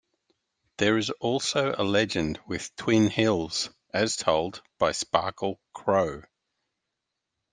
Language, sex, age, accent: English, male, 50-59, Australian English